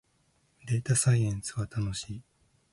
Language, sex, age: Japanese, male, 19-29